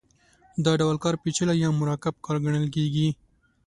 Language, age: Pashto, 19-29